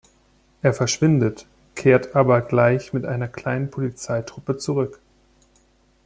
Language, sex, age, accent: German, male, 30-39, Deutschland Deutsch